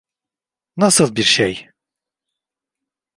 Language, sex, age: Turkish, male, 30-39